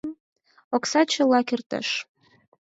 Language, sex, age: Mari, female, under 19